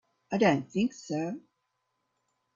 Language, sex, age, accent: English, female, 70-79, Australian English